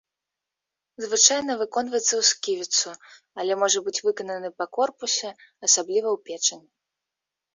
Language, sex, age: Belarusian, female, under 19